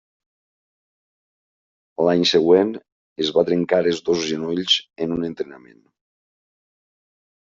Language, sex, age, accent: Catalan, male, 40-49, valencià